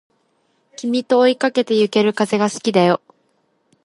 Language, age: Japanese, under 19